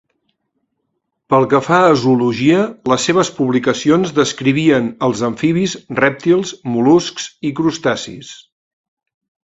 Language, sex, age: Catalan, male, 50-59